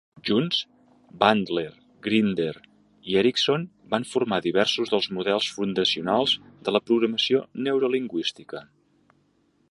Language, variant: Catalan, Central